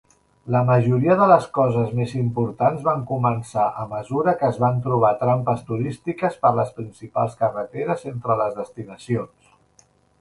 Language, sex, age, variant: Catalan, male, 50-59, Central